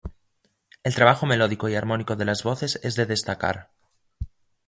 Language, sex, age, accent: Spanish, male, under 19, España: Norte peninsular (Asturias, Castilla y León, Cantabria, País Vasco, Navarra, Aragón, La Rioja, Guadalajara, Cuenca)